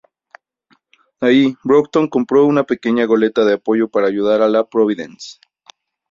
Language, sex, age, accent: Spanish, male, 19-29, México